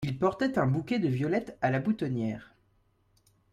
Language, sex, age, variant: French, male, 19-29, Français de métropole